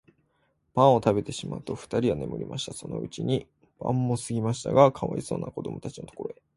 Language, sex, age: Japanese, male, 19-29